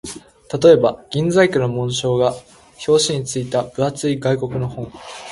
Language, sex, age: Japanese, male, under 19